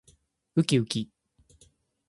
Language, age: Japanese, 19-29